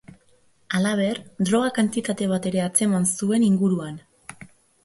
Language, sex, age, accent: Basque, female, 19-29, Erdialdekoa edo Nafarra (Gipuzkoa, Nafarroa)